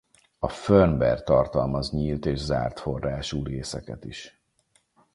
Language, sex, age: Hungarian, male, 40-49